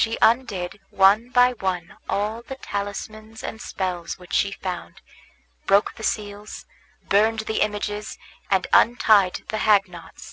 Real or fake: real